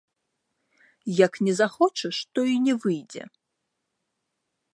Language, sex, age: Belarusian, female, 19-29